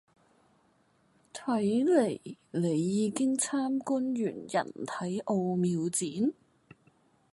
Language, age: Cantonese, 19-29